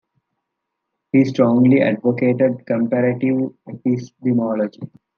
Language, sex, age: English, male, under 19